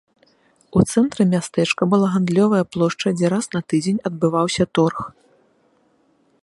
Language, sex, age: Belarusian, female, 30-39